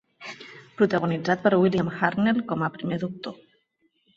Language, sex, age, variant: Catalan, female, 50-59, Central